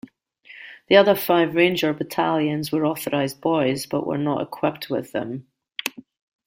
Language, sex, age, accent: English, female, 40-49, Scottish English